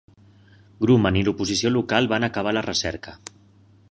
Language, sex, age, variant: Catalan, male, 40-49, Central